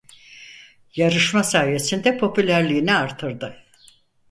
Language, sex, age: Turkish, female, 80-89